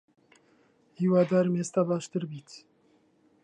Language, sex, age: Central Kurdish, male, 19-29